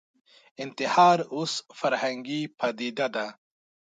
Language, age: Pashto, 19-29